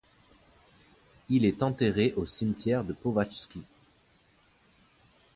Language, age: French, 30-39